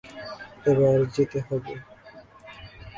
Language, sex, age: Bengali, male, 19-29